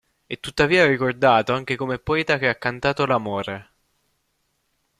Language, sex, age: Italian, male, 19-29